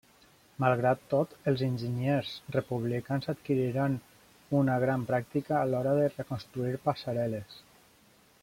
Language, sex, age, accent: Catalan, male, 30-39, valencià